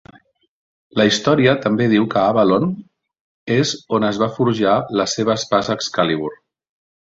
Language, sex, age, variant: Catalan, male, 40-49, Central